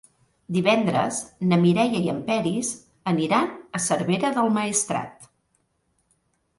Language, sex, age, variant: Catalan, female, 50-59, Central